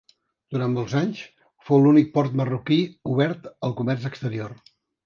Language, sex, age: Catalan, male, 70-79